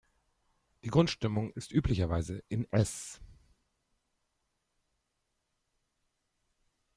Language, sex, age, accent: German, male, 30-39, Deutschland Deutsch